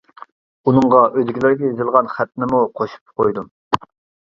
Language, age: Uyghur, 30-39